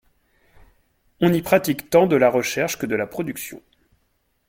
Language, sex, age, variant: French, male, 40-49, Français de métropole